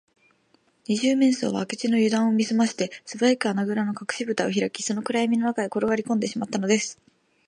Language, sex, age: Japanese, female, 19-29